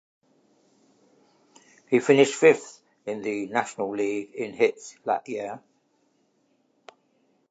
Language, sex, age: English, male, 70-79